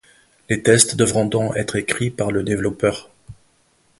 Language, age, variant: French, 50-59, Français de métropole